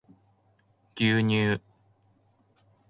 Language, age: Japanese, 19-29